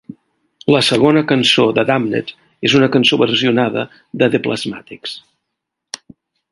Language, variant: Catalan, Central